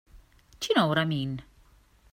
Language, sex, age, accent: English, female, 30-39, England English